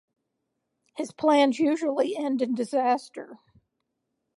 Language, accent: English, United States English